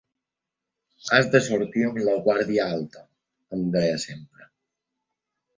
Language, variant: Catalan, Balear